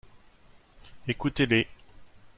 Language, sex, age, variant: French, male, 30-39, Français de métropole